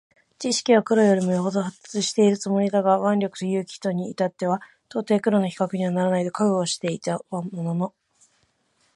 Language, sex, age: Japanese, female, under 19